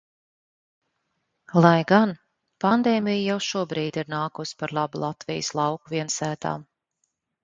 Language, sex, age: Latvian, female, 40-49